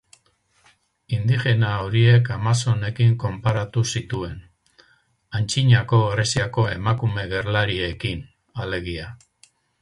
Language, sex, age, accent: Basque, male, 70-79, Mendebalekoa (Araba, Bizkaia, Gipuzkoako mendebaleko herri batzuk)